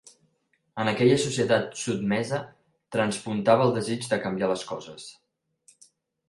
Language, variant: Catalan, Central